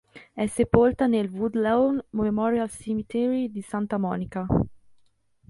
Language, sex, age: Italian, female, 30-39